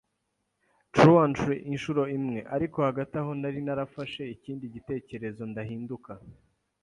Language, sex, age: Kinyarwanda, male, 19-29